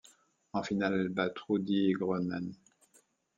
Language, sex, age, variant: French, male, 50-59, Français de métropole